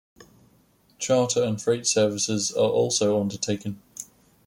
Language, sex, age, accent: English, male, 19-29, England English